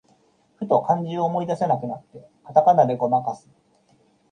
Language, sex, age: Japanese, male, 30-39